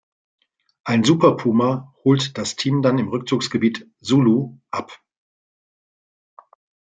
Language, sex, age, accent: German, male, 50-59, Deutschland Deutsch